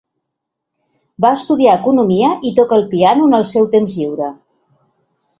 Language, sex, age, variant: Catalan, female, 50-59, Central